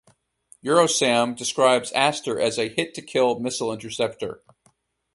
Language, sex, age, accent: English, male, 30-39, United States English